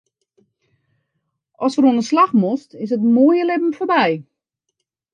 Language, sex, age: Western Frisian, female, 40-49